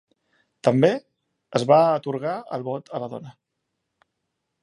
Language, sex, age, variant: Catalan, male, 30-39, Central